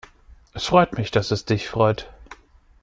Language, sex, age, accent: German, male, 19-29, Deutschland Deutsch